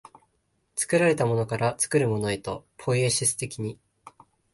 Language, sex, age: Japanese, male, 19-29